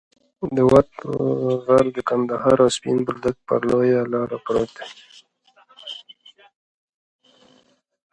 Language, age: Pashto, 19-29